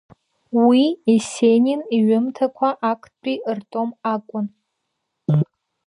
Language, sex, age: Abkhazian, female, 19-29